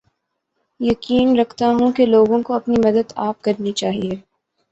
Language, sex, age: Urdu, female, 19-29